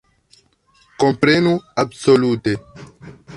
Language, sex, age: Esperanto, male, 19-29